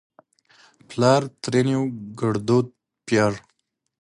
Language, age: Pashto, 30-39